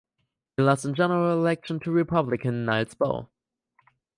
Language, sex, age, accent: English, male, 19-29, United States English